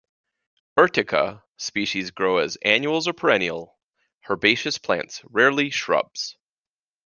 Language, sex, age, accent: English, male, 40-49, United States English